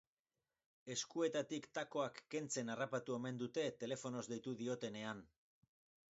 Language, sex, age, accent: Basque, male, 60-69, Mendebalekoa (Araba, Bizkaia, Gipuzkoako mendebaleko herri batzuk)